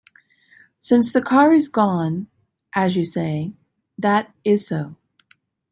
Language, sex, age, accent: English, female, 50-59, United States English